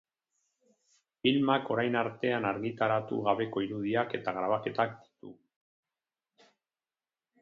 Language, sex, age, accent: Basque, male, 40-49, Erdialdekoa edo Nafarra (Gipuzkoa, Nafarroa)